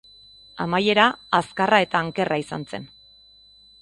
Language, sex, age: Basque, male, 30-39